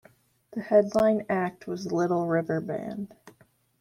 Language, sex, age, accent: English, female, under 19, United States English